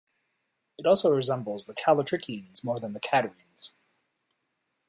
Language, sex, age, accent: English, male, 30-39, Canadian English